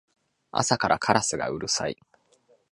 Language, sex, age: Japanese, male, 19-29